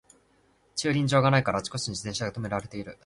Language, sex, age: Japanese, male, 19-29